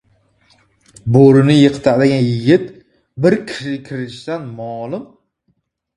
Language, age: Uzbek, 19-29